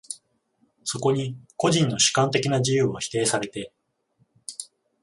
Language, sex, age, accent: Japanese, male, 40-49, 関西